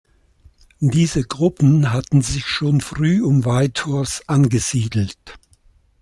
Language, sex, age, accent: German, male, 70-79, Schweizerdeutsch